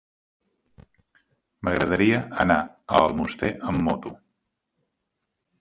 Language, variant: Catalan, Central